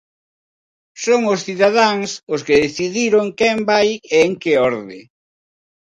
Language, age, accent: Galician, 60-69, Normativo (estándar)